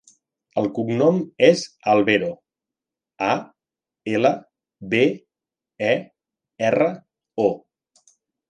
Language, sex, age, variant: Catalan, male, 40-49, Central